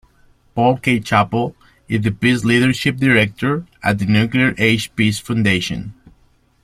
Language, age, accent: English, 30-39, United States English